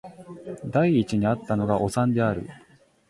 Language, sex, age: Japanese, male, 19-29